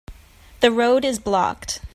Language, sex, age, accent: English, female, 19-29, Canadian English